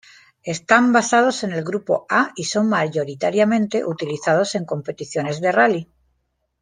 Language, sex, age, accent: Spanish, female, 40-49, España: Sur peninsular (Andalucia, Extremadura, Murcia)